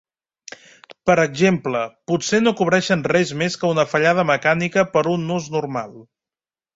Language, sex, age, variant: Catalan, male, 30-39, Central